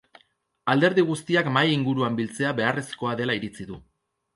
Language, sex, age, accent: Basque, male, 30-39, Erdialdekoa edo Nafarra (Gipuzkoa, Nafarroa)